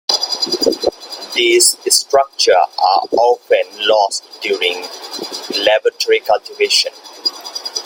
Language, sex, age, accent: English, male, 19-29, India and South Asia (India, Pakistan, Sri Lanka)